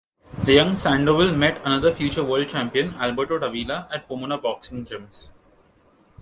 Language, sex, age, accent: English, male, 19-29, India and South Asia (India, Pakistan, Sri Lanka)